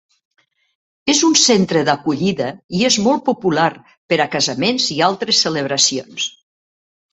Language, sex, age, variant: Catalan, female, 60-69, Central